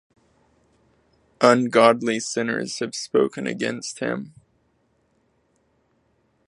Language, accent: English, United States English